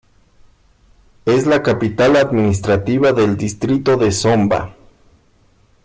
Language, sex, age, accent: Spanish, male, 40-49, México